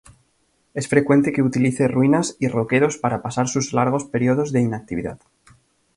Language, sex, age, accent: Spanish, male, 19-29, España: Centro-Sur peninsular (Madrid, Toledo, Castilla-La Mancha)